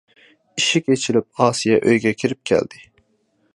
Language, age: Uyghur, 19-29